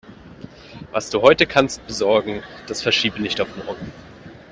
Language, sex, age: German, male, 19-29